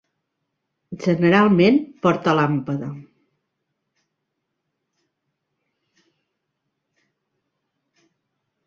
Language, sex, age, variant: Catalan, female, 30-39, Central